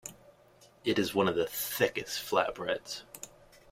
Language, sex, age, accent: English, male, 19-29, United States English